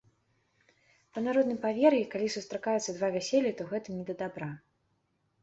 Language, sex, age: Belarusian, female, 19-29